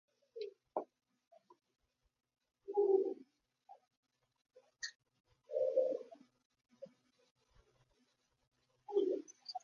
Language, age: English, 19-29